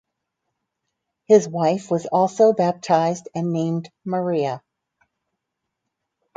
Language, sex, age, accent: English, female, 60-69, United States English